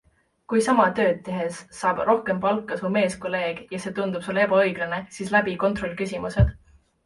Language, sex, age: Estonian, female, 19-29